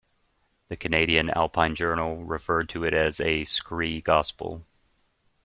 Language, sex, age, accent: English, male, 30-39, United States English